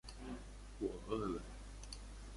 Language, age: Chinese, 19-29